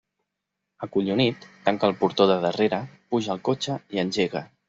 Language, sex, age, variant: Catalan, male, 30-39, Central